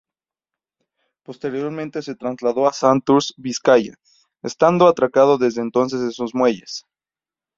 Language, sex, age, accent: Spanish, male, 19-29, México